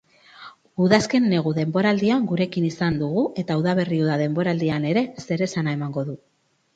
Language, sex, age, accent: Basque, female, 30-39, Mendebalekoa (Araba, Bizkaia, Gipuzkoako mendebaleko herri batzuk)